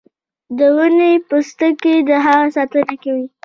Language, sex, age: Pashto, female, under 19